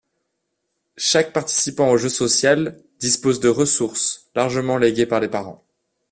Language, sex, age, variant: French, male, 19-29, Français de métropole